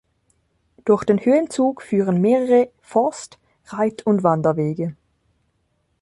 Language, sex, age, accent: German, female, 19-29, Schweizerdeutsch